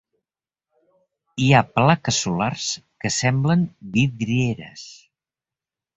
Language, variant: Catalan, Central